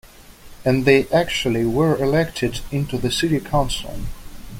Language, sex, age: English, male, 30-39